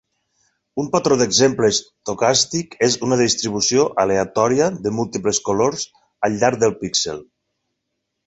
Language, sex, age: Catalan, male, 40-49